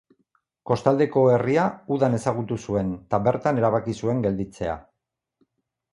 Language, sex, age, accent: Basque, male, 50-59, Mendebalekoa (Araba, Bizkaia, Gipuzkoako mendebaleko herri batzuk)